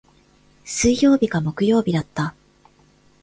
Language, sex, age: Japanese, female, 19-29